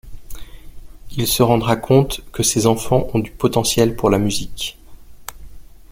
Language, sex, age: French, male, 50-59